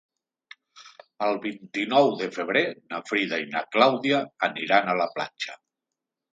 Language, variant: Catalan, Nord-Occidental